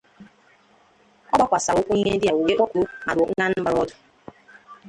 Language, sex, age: Igbo, female, 30-39